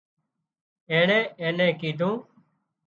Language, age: Wadiyara Koli, 30-39